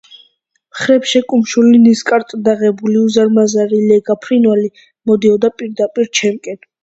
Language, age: Georgian, under 19